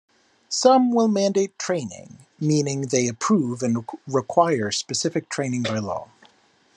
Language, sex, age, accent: English, male, 40-49, United States English